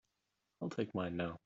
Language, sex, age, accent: English, male, 30-39, Australian English